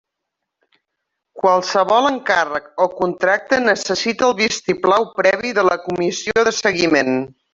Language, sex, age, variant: Catalan, female, 40-49, Central